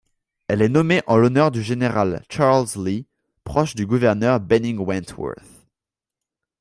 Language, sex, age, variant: French, male, under 19, Français de métropole